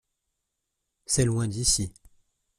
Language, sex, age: French, male, 30-39